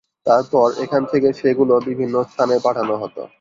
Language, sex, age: Bengali, male, 19-29